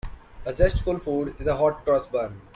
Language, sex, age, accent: English, male, 19-29, India and South Asia (India, Pakistan, Sri Lanka)